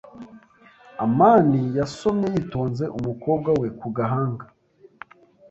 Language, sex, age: Kinyarwanda, male, 19-29